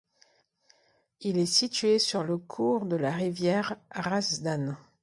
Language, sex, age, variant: French, female, 40-49, Français de métropole